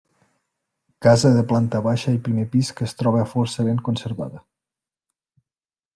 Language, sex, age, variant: Catalan, male, 19-29, Nord-Occidental